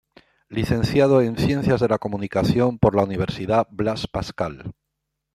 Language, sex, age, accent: Spanish, male, 60-69, España: Centro-Sur peninsular (Madrid, Toledo, Castilla-La Mancha)